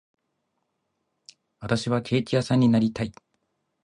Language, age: Japanese, 30-39